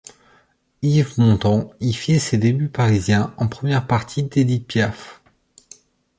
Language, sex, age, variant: French, male, 30-39, Français de métropole